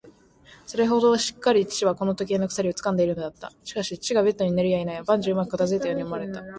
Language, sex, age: Japanese, female, 19-29